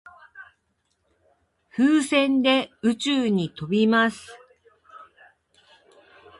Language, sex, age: Japanese, female, 50-59